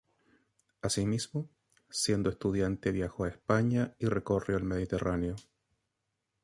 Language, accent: Spanish, Chileno: Chile, Cuyo